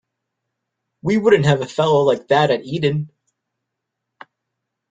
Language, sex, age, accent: English, male, 19-29, United States English